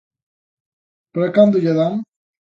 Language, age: Galician, 19-29